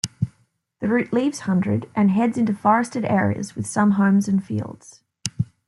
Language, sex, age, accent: English, female, 19-29, Australian English